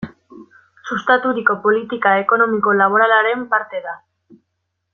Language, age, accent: Basque, 19-29, Mendebalekoa (Araba, Bizkaia, Gipuzkoako mendebaleko herri batzuk)